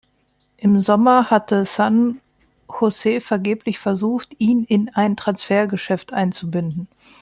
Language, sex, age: German, female, 30-39